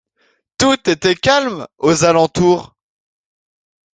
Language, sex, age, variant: French, male, under 19, Français de métropole